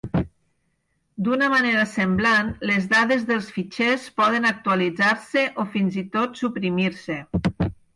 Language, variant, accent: Catalan, Nord-Occidental, nord-occidental